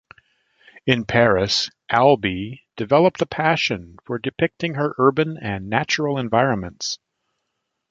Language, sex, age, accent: English, male, 50-59, Canadian English